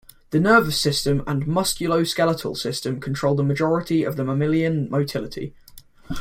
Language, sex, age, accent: English, male, under 19, England English